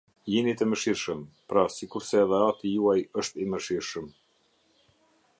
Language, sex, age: Albanian, male, 50-59